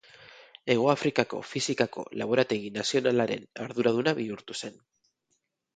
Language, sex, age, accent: Basque, male, 40-49, Mendebalekoa (Araba, Bizkaia, Gipuzkoako mendebaleko herri batzuk)